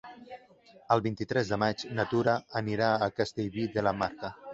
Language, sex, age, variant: Catalan, male, 30-39, Central